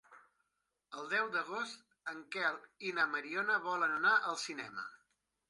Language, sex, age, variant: Catalan, male, 60-69, Central